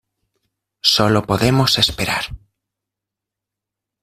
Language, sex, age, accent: Spanish, male, under 19, España: Centro-Sur peninsular (Madrid, Toledo, Castilla-La Mancha)